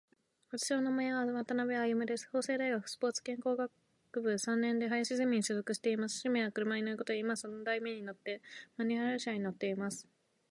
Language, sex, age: Japanese, female, under 19